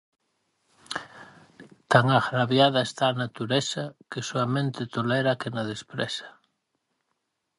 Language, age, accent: Galician, 40-49, Atlántico (seseo e gheada)